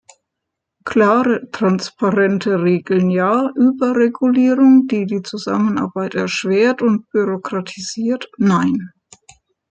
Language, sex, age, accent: German, female, 60-69, Deutschland Deutsch